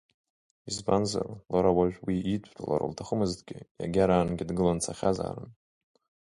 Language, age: Abkhazian, 19-29